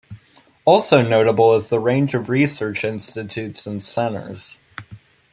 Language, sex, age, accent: English, male, under 19, United States English